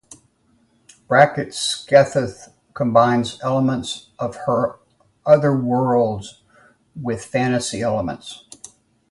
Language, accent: English, United States English